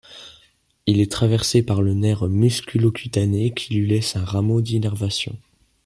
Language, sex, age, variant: French, male, under 19, Français de métropole